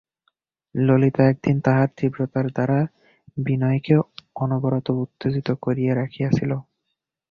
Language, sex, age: Bengali, male, 19-29